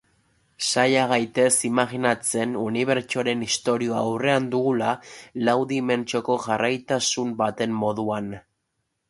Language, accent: Basque, Erdialdekoa edo Nafarra (Gipuzkoa, Nafarroa)